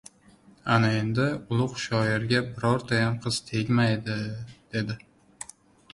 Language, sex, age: Uzbek, male, 19-29